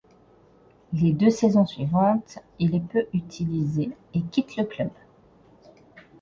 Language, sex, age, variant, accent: French, female, 40-49, Français de métropole, Parisien